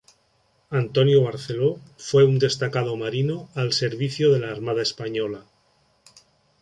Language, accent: Spanish, España: Norte peninsular (Asturias, Castilla y León, Cantabria, País Vasco, Navarra, Aragón, La Rioja, Guadalajara, Cuenca)